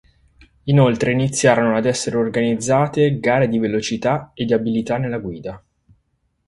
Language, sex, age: Italian, male, 30-39